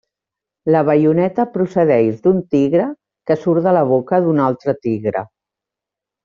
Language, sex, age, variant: Catalan, female, 50-59, Central